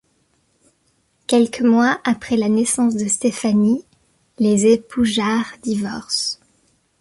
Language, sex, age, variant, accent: French, male, 30-39, Français d'Europe, Français de Suisse